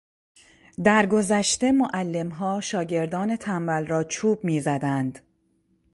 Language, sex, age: Persian, female, 40-49